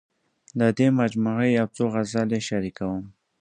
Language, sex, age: Pashto, male, under 19